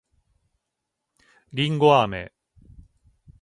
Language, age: Japanese, 50-59